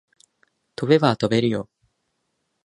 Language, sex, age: Japanese, male, 19-29